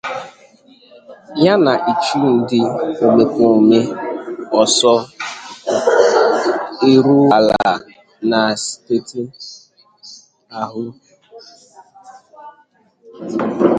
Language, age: Igbo, under 19